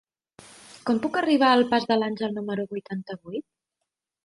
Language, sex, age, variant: Catalan, female, 30-39, Central